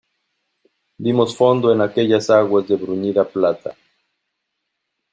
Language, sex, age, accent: Spanish, male, 50-59, México